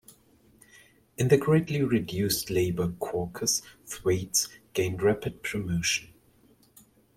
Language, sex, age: English, male, 30-39